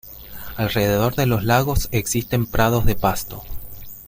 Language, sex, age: Spanish, male, 30-39